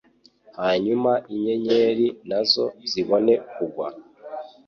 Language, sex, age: Kinyarwanda, male, 19-29